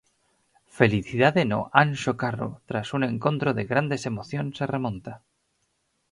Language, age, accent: Galician, 19-29, Normativo (estándar)